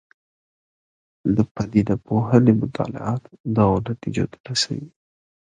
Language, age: Pashto, 19-29